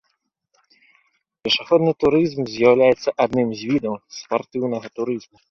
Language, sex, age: Belarusian, male, 19-29